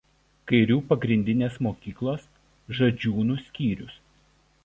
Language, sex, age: Lithuanian, male, 30-39